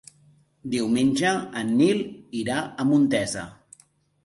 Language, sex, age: Catalan, male, 40-49